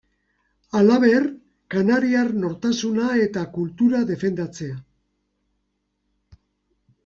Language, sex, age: Basque, male, 50-59